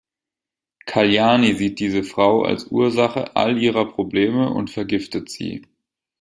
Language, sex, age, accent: German, male, 19-29, Deutschland Deutsch